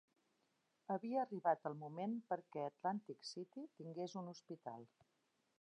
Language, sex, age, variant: Catalan, female, 60-69, Central